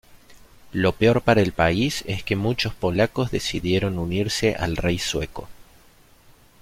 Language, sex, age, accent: Spanish, male, 30-39, Rioplatense: Argentina, Uruguay, este de Bolivia, Paraguay